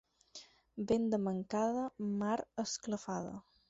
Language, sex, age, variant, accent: Catalan, female, 19-29, Balear, menorquí